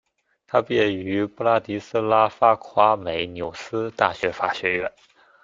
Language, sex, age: Chinese, male, 19-29